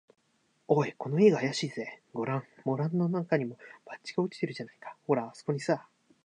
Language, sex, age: Japanese, male, 19-29